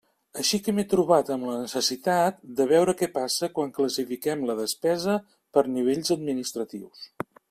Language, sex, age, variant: Catalan, male, 50-59, Central